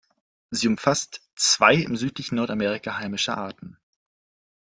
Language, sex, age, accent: German, male, 19-29, Deutschland Deutsch